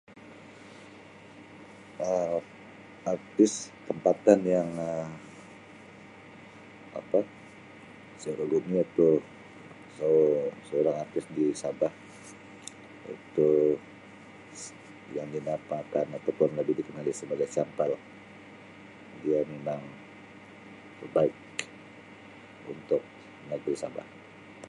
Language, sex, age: Sabah Malay, male, 40-49